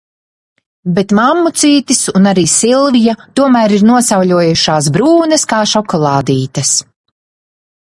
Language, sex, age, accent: Latvian, female, 40-49, bez akcenta